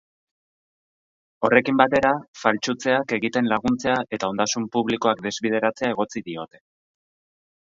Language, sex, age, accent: Basque, male, 30-39, Erdialdekoa edo Nafarra (Gipuzkoa, Nafarroa)